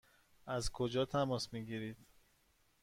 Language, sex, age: Persian, male, 30-39